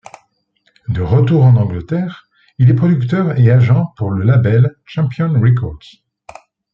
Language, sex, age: French, male, 40-49